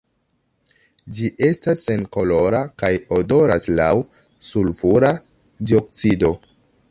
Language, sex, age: Esperanto, male, 19-29